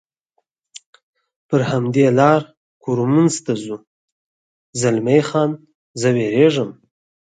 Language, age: Pashto, 19-29